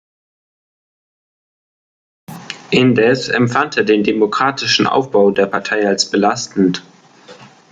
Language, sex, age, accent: German, male, under 19, Deutschland Deutsch